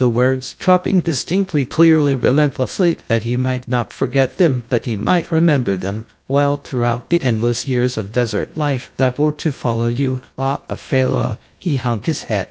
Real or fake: fake